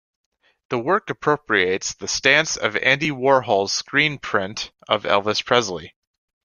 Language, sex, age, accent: English, male, under 19, United States English